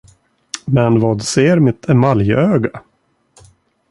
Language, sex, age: Swedish, male, 40-49